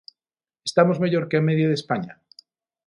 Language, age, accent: Galician, 50-59, Atlántico (seseo e gheada); Normativo (estándar)